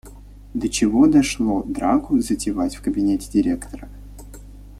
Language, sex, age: Russian, male, 19-29